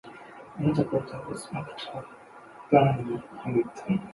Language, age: English, 30-39